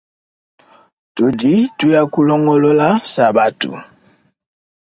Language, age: Luba-Lulua, 30-39